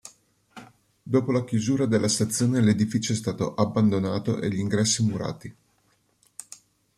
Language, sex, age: Italian, male, 50-59